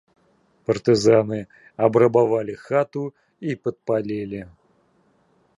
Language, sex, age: Belarusian, male, 40-49